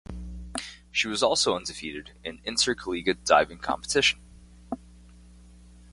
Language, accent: English, United States English